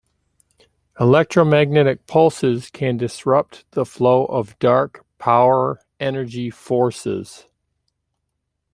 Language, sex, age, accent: English, male, 40-49, United States English